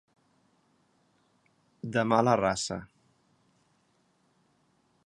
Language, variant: Catalan, Central